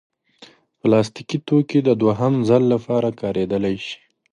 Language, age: Pashto, 19-29